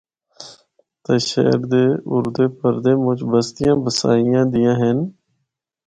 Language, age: Northern Hindko, 30-39